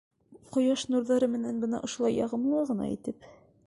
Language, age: Bashkir, 19-29